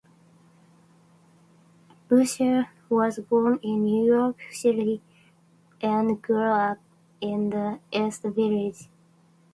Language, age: English, 19-29